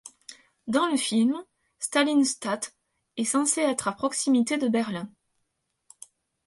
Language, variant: French, Français de métropole